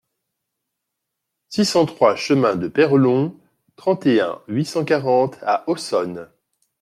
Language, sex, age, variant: French, male, 40-49, Français de métropole